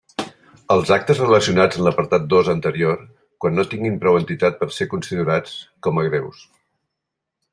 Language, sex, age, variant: Catalan, male, 60-69, Central